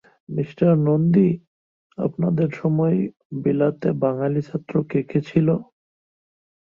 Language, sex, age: Bengali, male, 19-29